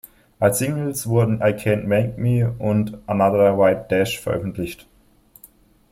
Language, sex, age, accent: German, male, 19-29, Deutschland Deutsch